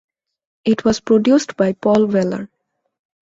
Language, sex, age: English, female, 19-29